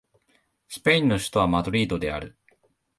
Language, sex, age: Japanese, male, 19-29